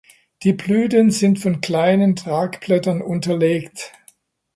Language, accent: German, Deutschland Deutsch